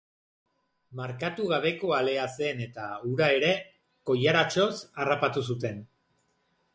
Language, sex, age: Basque, male, 40-49